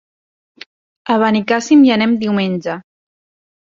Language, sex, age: Catalan, female, 19-29